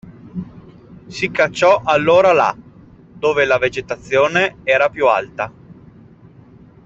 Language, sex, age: Italian, male, 30-39